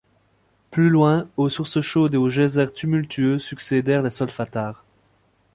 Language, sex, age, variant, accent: French, male, 19-29, Français d'Europe, Français de Belgique